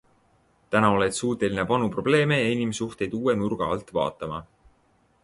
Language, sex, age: Estonian, male, 19-29